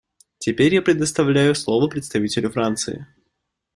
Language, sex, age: Russian, male, 19-29